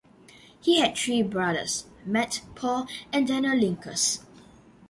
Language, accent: English, Singaporean English